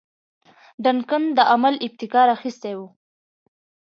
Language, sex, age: Pashto, female, 19-29